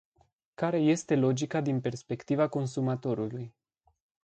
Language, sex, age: Romanian, male, 19-29